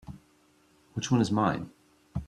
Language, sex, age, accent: English, male, 40-49, United States English